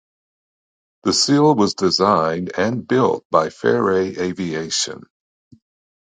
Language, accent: English, United States English